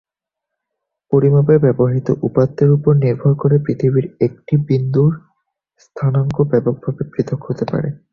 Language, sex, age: Bengali, male, 19-29